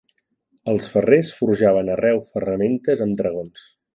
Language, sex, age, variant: Catalan, male, 40-49, Central